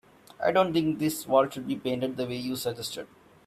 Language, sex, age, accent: English, male, 19-29, India and South Asia (India, Pakistan, Sri Lanka)